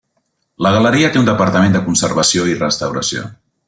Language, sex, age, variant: Catalan, male, 40-49, Central